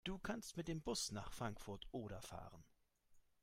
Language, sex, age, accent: German, male, 30-39, Deutschland Deutsch